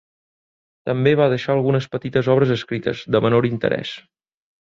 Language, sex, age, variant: Catalan, male, 19-29, Central